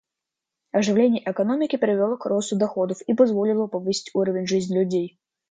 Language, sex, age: Russian, male, under 19